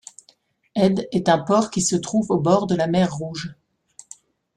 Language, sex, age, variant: French, female, 50-59, Français de métropole